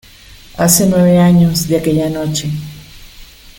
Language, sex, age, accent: Spanish, female, 40-49, Caribe: Cuba, Venezuela, Puerto Rico, República Dominicana, Panamá, Colombia caribeña, México caribeño, Costa del golfo de México